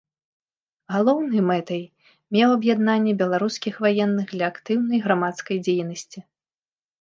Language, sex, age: Belarusian, female, 19-29